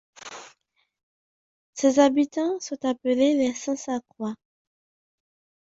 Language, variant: French, Français de métropole